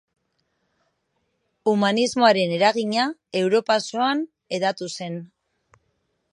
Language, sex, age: Basque, female, 40-49